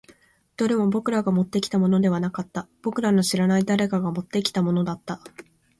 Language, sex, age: Japanese, female, 19-29